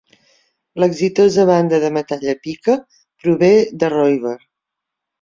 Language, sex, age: Catalan, female, 50-59